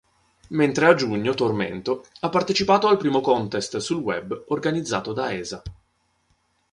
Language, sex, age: Italian, male, 19-29